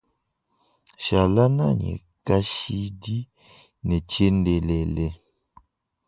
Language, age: Luba-Lulua, 19-29